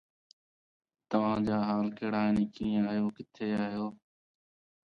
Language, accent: English, India and South Asia (India, Pakistan, Sri Lanka)